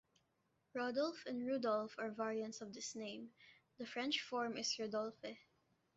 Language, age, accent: English, under 19, Filipino